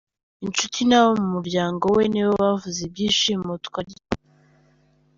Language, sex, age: Kinyarwanda, female, under 19